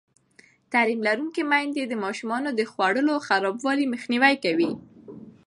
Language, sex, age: Pashto, female, under 19